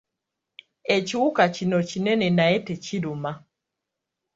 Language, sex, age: Ganda, female, 19-29